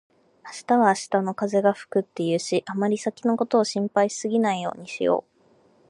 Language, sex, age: Japanese, female, 19-29